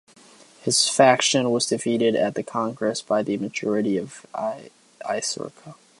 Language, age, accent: English, under 19, United States English